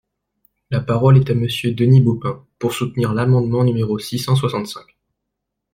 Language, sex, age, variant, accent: French, male, 19-29, Français des départements et régions d'outre-mer, Français de La Réunion